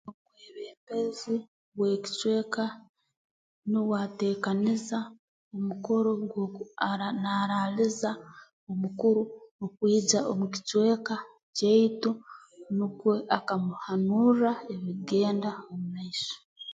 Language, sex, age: Tooro, female, 19-29